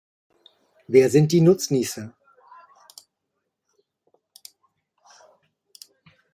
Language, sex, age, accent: German, male, 40-49, Deutschland Deutsch